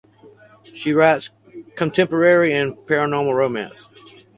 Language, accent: English, United States English